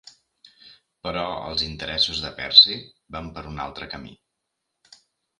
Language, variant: Catalan, Central